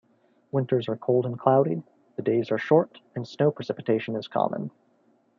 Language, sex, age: English, male, 19-29